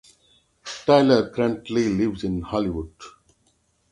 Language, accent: English, India and South Asia (India, Pakistan, Sri Lanka)